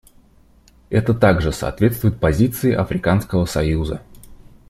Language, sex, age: Russian, male, 19-29